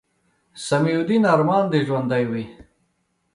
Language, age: Pashto, 30-39